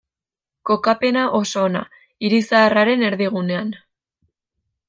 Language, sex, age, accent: Basque, female, 19-29, Mendebalekoa (Araba, Bizkaia, Gipuzkoako mendebaleko herri batzuk)